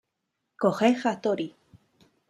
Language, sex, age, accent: Spanish, female, 19-29, España: Norte peninsular (Asturias, Castilla y León, Cantabria, País Vasco, Navarra, Aragón, La Rioja, Guadalajara, Cuenca)